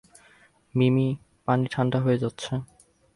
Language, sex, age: Bengali, male, 19-29